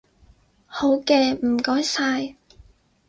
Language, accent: Cantonese, 广州音